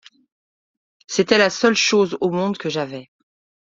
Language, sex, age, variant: French, female, 40-49, Français de métropole